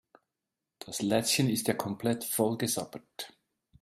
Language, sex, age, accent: German, male, 40-49, Schweizerdeutsch